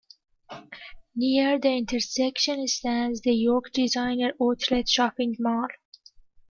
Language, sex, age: English, female, 19-29